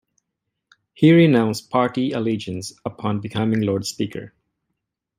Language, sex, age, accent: English, male, 40-49, Filipino